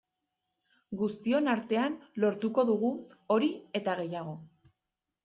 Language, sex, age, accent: Basque, female, 19-29, Erdialdekoa edo Nafarra (Gipuzkoa, Nafarroa)